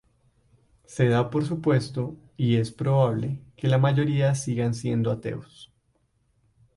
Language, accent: Spanish, Caribe: Cuba, Venezuela, Puerto Rico, República Dominicana, Panamá, Colombia caribeña, México caribeño, Costa del golfo de México